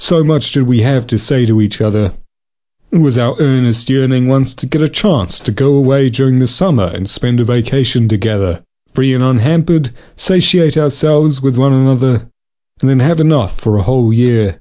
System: none